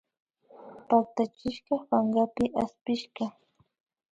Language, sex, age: Imbabura Highland Quichua, female, 19-29